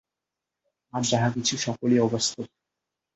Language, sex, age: Bengali, male, 19-29